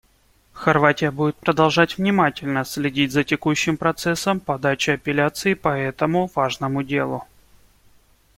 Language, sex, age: Russian, male, 19-29